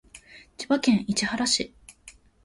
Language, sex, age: Japanese, female, 19-29